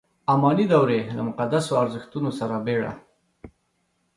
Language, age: Pashto, 30-39